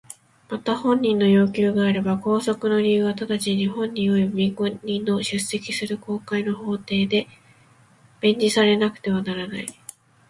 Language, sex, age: Japanese, female, 19-29